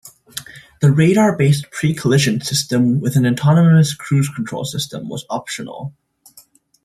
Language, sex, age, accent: English, male, under 19, United States English